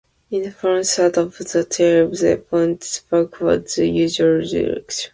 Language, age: English, 19-29